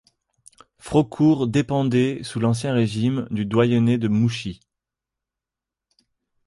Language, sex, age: French, male, 30-39